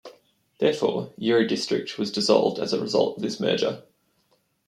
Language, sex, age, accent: English, male, 19-29, Australian English